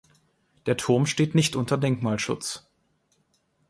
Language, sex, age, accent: German, male, 19-29, Deutschland Deutsch